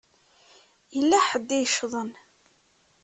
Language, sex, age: Kabyle, female, 30-39